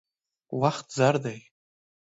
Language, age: Pashto, 19-29